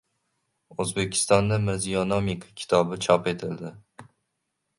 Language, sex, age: Uzbek, male, under 19